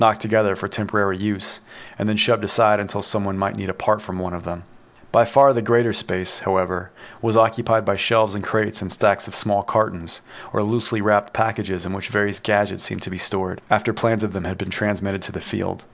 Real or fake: real